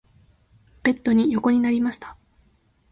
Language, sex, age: Japanese, female, 19-29